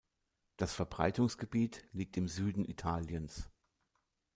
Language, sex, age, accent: German, male, 50-59, Deutschland Deutsch